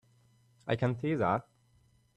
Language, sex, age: English, male, 19-29